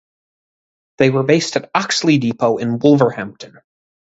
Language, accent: English, United States English; Midwestern